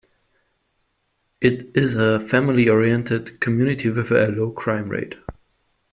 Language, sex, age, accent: English, male, 19-29, United States English